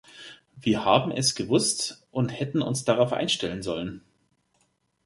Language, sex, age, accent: German, male, 30-39, Deutschland Deutsch